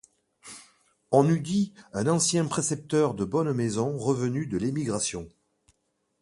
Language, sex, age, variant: French, male, 50-59, Français de métropole